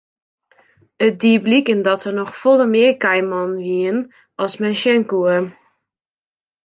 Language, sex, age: Western Frisian, female, 19-29